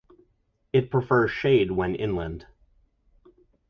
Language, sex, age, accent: English, male, 30-39, United States English